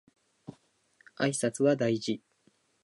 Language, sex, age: Japanese, male, under 19